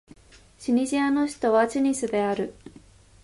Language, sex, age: Japanese, female, 19-29